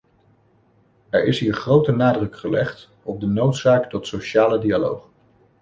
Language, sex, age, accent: Dutch, male, 19-29, Nederlands Nederlands